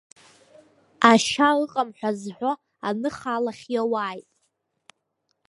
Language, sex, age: Abkhazian, female, under 19